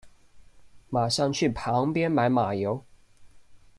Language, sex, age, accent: Chinese, male, 19-29, 出生地：四川省